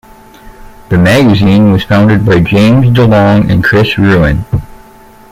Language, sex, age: English, male, 50-59